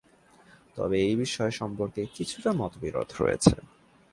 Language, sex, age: Bengali, male, 19-29